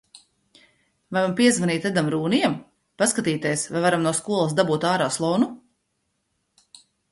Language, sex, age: Latvian, female, 50-59